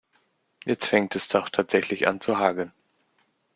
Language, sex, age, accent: German, male, 30-39, Deutschland Deutsch